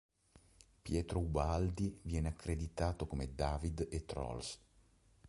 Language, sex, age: Italian, male, 40-49